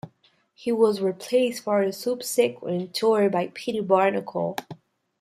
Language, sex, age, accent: English, female, under 19, United States English